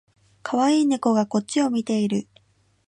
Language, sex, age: Japanese, female, 19-29